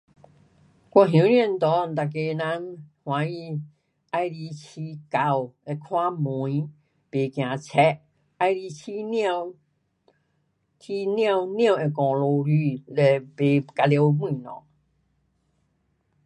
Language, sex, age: Pu-Xian Chinese, female, 70-79